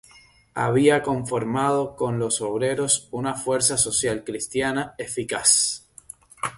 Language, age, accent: Spanish, 19-29, Caribe: Cuba, Venezuela, Puerto Rico, República Dominicana, Panamá, Colombia caribeña, México caribeño, Costa del golfo de México